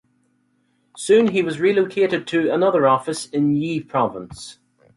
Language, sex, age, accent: English, male, 19-29, Northern Irish